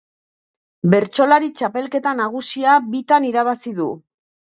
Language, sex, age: Basque, female, 50-59